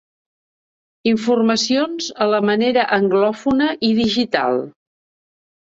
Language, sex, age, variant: Catalan, female, 60-69, Central